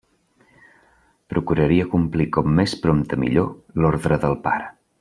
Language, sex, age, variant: Catalan, male, 30-39, Central